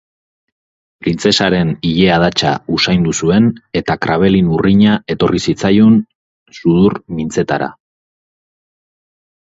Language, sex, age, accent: Basque, male, 30-39, Erdialdekoa edo Nafarra (Gipuzkoa, Nafarroa)